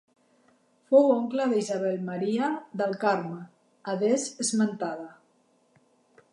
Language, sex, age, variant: Catalan, female, 50-59, Central